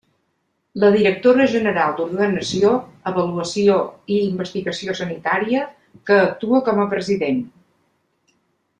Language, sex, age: Catalan, female, 70-79